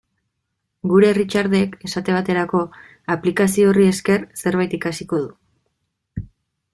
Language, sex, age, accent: Basque, female, 19-29, Erdialdekoa edo Nafarra (Gipuzkoa, Nafarroa)